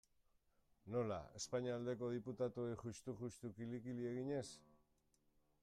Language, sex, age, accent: Basque, male, 50-59, Mendebalekoa (Araba, Bizkaia, Gipuzkoako mendebaleko herri batzuk)